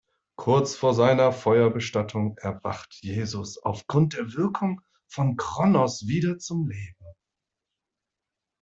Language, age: German, 40-49